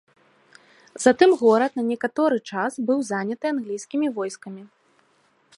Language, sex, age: Belarusian, female, 19-29